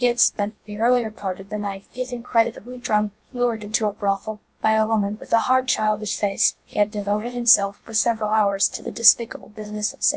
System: TTS, GlowTTS